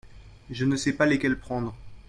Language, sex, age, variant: French, male, 19-29, Français de métropole